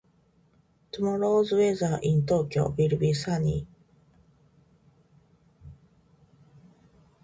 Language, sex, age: Japanese, female, 40-49